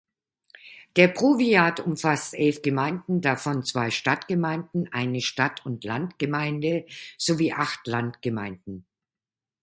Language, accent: German, Deutschland Deutsch